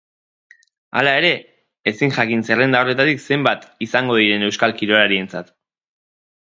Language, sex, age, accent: Basque, male, 30-39, Erdialdekoa edo Nafarra (Gipuzkoa, Nafarroa)